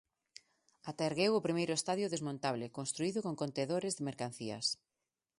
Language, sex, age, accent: Galician, female, 40-49, Normativo (estándar)